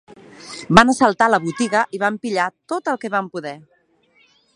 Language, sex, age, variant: Catalan, female, 40-49, Central